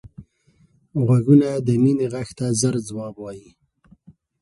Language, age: Pashto, 30-39